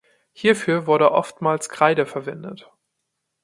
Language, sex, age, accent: German, male, 19-29, Deutschland Deutsch